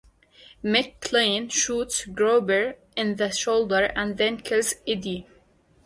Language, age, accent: English, 30-39, United States English